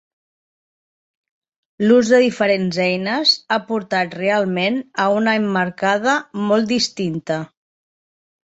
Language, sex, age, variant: Catalan, female, 30-39, Septentrional